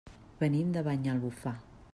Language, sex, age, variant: Catalan, female, 40-49, Central